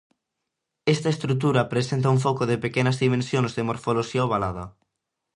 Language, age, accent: Galician, 19-29, Atlántico (seseo e gheada)